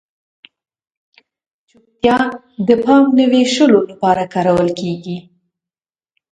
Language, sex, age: Pashto, female, 19-29